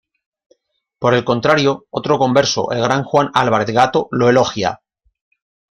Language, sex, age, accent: Spanish, male, 50-59, España: Norte peninsular (Asturias, Castilla y León, Cantabria, País Vasco, Navarra, Aragón, La Rioja, Guadalajara, Cuenca)